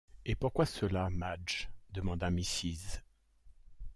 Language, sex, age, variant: French, male, 60-69, Français de métropole